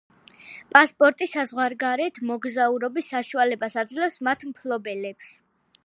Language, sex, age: Georgian, female, under 19